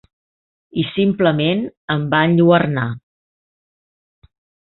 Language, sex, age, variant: Catalan, female, 40-49, Central